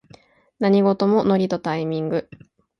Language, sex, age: Japanese, female, 19-29